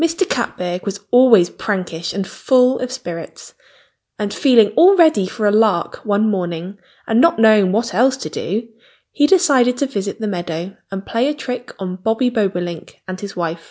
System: none